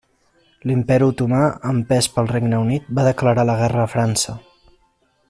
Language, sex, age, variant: Catalan, male, 30-39, Central